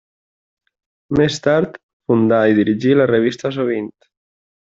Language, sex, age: Catalan, male, 19-29